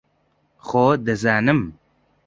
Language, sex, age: Central Kurdish, male, 19-29